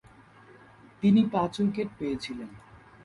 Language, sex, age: Bengali, male, 19-29